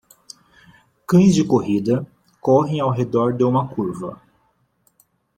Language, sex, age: Portuguese, male, 19-29